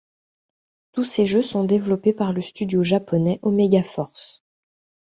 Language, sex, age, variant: French, female, 30-39, Français de métropole